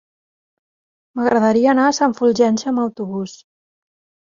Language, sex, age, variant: Catalan, female, 40-49, Central